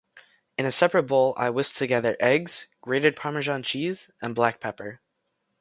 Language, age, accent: English, under 19, United States English